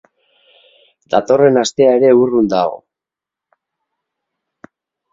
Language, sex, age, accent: Basque, male, 40-49, Mendebalekoa (Araba, Bizkaia, Gipuzkoako mendebaleko herri batzuk)